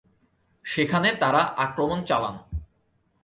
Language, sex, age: Bengali, male, 19-29